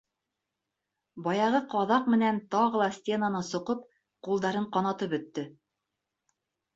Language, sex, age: Bashkir, female, 40-49